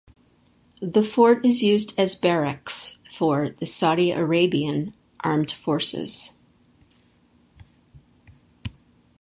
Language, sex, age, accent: English, female, 60-69, United States English